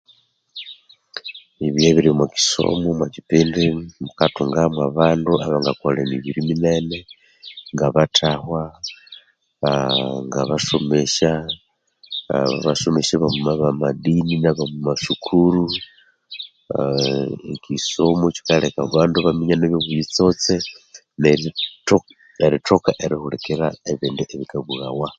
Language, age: Konzo, 50-59